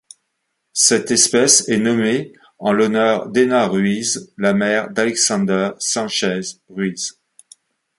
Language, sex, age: French, male, 60-69